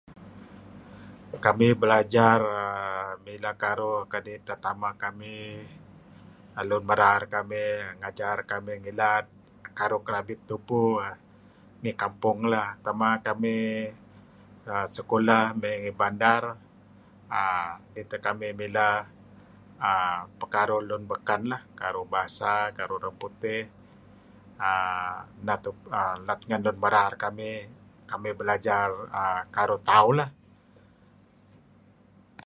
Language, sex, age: Kelabit, male, 60-69